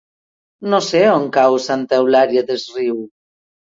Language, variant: Catalan, Septentrional